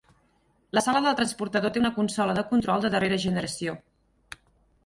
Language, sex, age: Catalan, female, 50-59